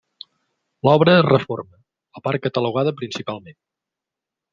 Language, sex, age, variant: Catalan, male, 40-49, Central